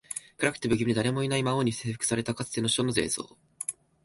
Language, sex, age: Japanese, male, 19-29